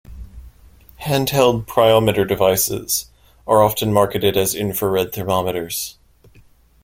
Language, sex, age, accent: English, male, 19-29, United States English